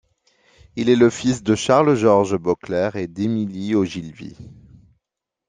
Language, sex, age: French, male, 30-39